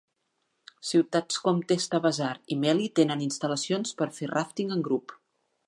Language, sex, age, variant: Catalan, female, 50-59, Central